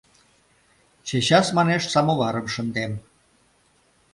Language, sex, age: Mari, male, 60-69